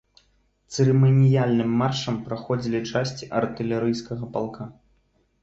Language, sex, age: Belarusian, male, 19-29